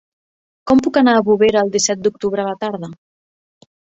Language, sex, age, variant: Catalan, female, 30-39, Central